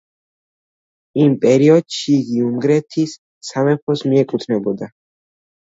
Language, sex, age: Georgian, male, under 19